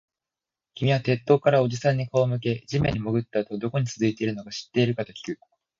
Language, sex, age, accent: Japanese, male, 19-29, 標準語; 東京